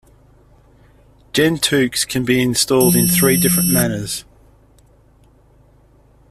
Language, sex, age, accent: English, male, 30-39, Australian English